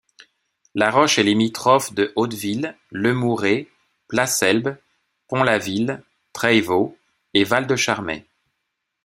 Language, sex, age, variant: French, male, 50-59, Français de métropole